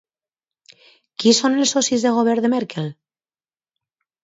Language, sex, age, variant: Catalan, female, 30-39, Valencià septentrional